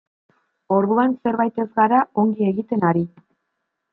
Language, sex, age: Basque, male, 19-29